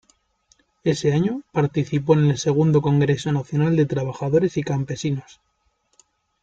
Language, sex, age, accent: Spanish, male, 19-29, España: Norte peninsular (Asturias, Castilla y León, Cantabria, País Vasco, Navarra, Aragón, La Rioja, Guadalajara, Cuenca)